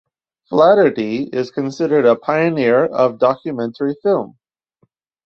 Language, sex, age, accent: English, male, 40-49, United States English